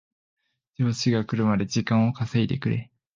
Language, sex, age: Japanese, male, 19-29